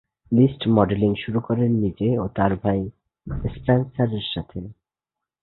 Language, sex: Bengali, male